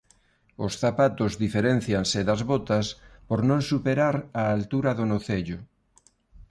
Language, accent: Galician, Neofalante